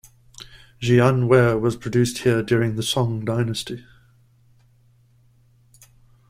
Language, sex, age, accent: English, male, 30-39, Southern African (South Africa, Zimbabwe, Namibia)